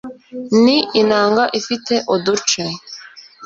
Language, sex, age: Kinyarwanda, female, 19-29